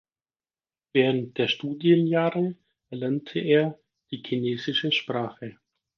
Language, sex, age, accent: German, male, 19-29, Deutschland Deutsch